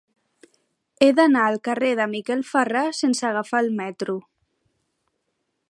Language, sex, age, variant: Catalan, female, 19-29, Central